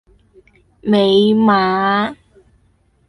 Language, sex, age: Cantonese, female, 19-29